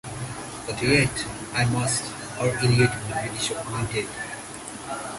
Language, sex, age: English, male, 19-29